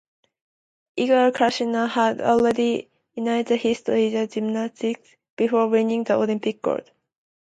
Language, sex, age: English, female, 19-29